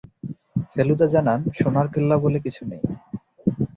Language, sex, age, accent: Bengali, male, 19-29, Native; Bangladeshi